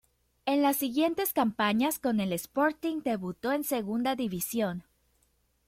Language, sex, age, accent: Spanish, female, under 19, México